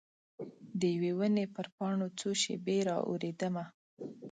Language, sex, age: Pashto, female, 19-29